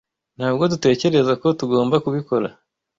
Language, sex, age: Kinyarwanda, male, 19-29